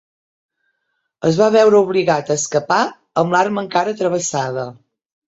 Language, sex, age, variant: Catalan, female, 50-59, Central